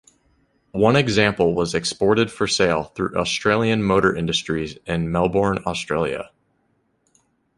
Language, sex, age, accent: English, male, 19-29, United States English